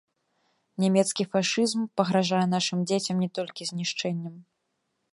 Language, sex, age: Belarusian, female, under 19